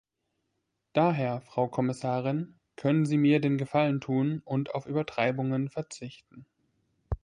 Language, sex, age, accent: German, male, 19-29, Deutschland Deutsch